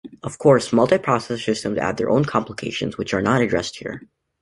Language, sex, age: English, male, under 19